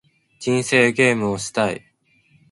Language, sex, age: Japanese, male, 19-29